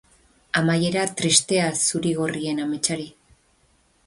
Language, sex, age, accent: Basque, female, 50-59, Mendebalekoa (Araba, Bizkaia, Gipuzkoako mendebaleko herri batzuk)